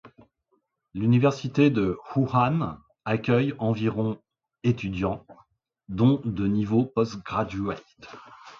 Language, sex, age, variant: French, male, 50-59, Français de métropole